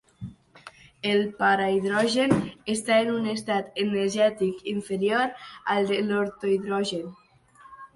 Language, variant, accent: Catalan, Nord-Occidental, nord-occidental